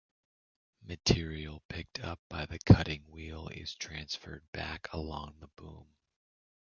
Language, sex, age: English, male, 30-39